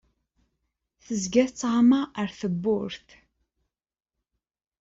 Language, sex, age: Kabyle, female, 30-39